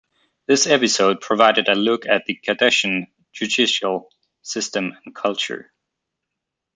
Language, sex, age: English, male, 19-29